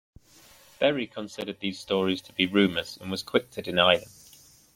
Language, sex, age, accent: English, male, 19-29, England English